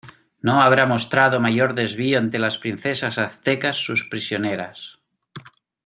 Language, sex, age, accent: Spanish, male, 30-39, España: Norte peninsular (Asturias, Castilla y León, Cantabria, País Vasco, Navarra, Aragón, La Rioja, Guadalajara, Cuenca)